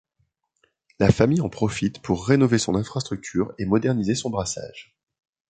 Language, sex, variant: French, male, Français de métropole